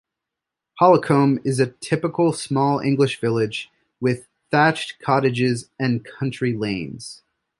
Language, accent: English, United States English